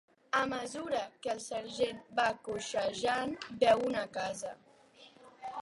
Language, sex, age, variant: Catalan, female, 50-59, Central